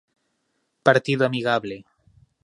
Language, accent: Galician, Oriental (común en zona oriental)